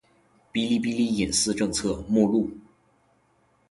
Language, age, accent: Chinese, 19-29, 出生地：吉林省